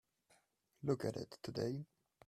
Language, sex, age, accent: English, male, 19-29, England English